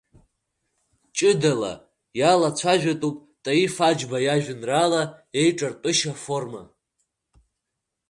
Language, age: Abkhazian, under 19